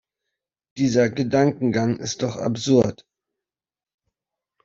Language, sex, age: German, male, 30-39